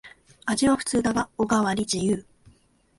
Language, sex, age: Japanese, female, 19-29